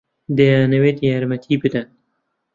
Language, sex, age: Central Kurdish, male, 19-29